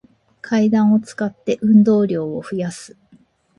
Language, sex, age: Japanese, female, 40-49